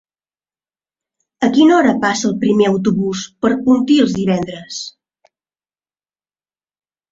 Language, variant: Catalan, Central